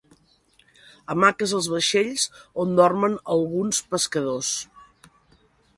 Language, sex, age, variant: Catalan, female, 50-59, Central